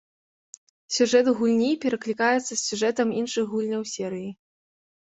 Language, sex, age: Belarusian, female, 19-29